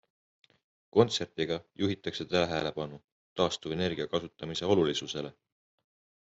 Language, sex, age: Estonian, male, 19-29